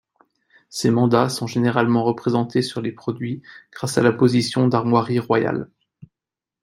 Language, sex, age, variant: French, male, 30-39, Français de métropole